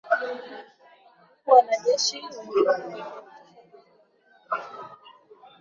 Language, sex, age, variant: Swahili, female, 19-29, Kiswahili cha Bara ya Kenya